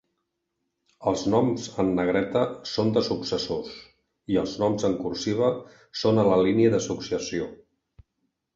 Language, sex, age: Catalan, male, 60-69